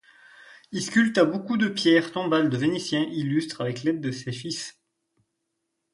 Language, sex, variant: French, male, Français de métropole